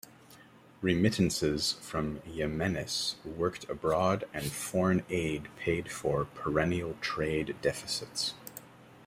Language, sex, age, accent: English, male, 30-39, Canadian English